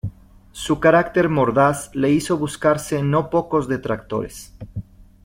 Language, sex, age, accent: Spanish, male, 40-49, Andino-Pacífico: Colombia, Perú, Ecuador, oeste de Bolivia y Venezuela andina